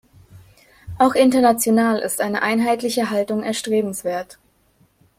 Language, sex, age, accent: German, female, 19-29, Deutschland Deutsch